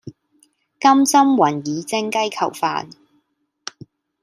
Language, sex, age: Cantonese, female, 19-29